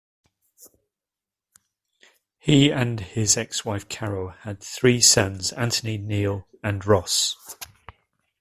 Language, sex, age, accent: English, male, 50-59, England English